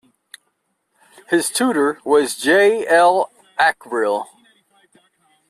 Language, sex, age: English, male, 60-69